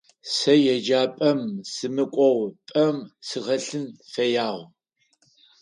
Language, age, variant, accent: Adyghe, 60-69, Адыгабзэ (Кирил, пстэумэ зэдыряе), Кıэмгуй (Çemguy)